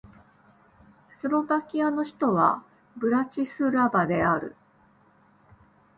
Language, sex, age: Japanese, female, 40-49